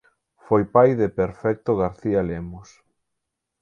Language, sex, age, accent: Galician, male, 30-39, Atlántico (seseo e gheada)